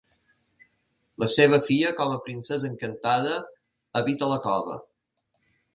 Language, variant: Catalan, Balear